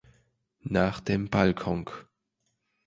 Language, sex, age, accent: German, male, 19-29, Österreichisches Deutsch